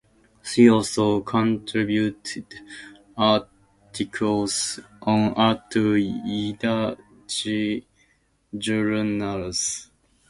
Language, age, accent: English, 19-29, United States English